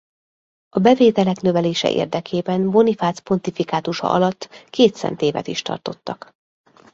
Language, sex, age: Hungarian, female, 30-39